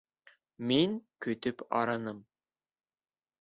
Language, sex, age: Bashkir, male, under 19